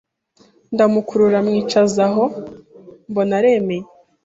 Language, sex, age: Kinyarwanda, female, 19-29